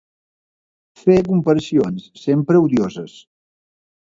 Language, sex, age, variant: Catalan, male, 60-69, Balear